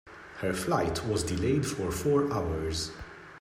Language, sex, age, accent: English, male, 30-39, England English